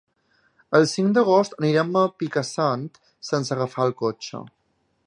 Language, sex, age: Catalan, male, 19-29